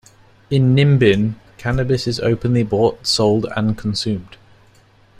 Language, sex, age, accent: English, male, under 19, England English